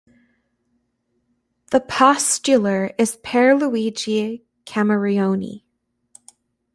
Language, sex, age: English, female, 19-29